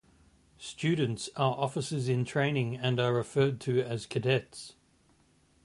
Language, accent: English, Australian English